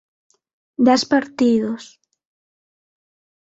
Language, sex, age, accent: Galician, female, 19-29, Atlántico (seseo e gheada); Normativo (estándar)